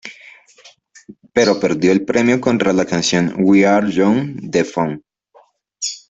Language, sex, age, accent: Spanish, male, 19-29, Andino-Pacífico: Colombia, Perú, Ecuador, oeste de Bolivia y Venezuela andina